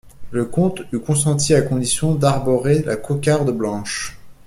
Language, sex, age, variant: French, male, 19-29, Français de métropole